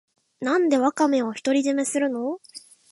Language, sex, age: Japanese, female, 19-29